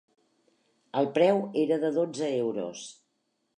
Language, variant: Catalan, Central